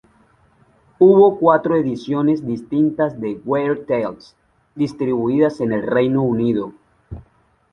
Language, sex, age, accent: Spanish, male, 30-39, Caribe: Cuba, Venezuela, Puerto Rico, República Dominicana, Panamá, Colombia caribeña, México caribeño, Costa del golfo de México